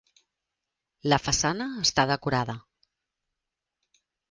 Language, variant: Catalan, Central